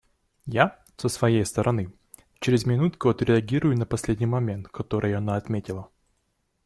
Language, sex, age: Russian, male, 19-29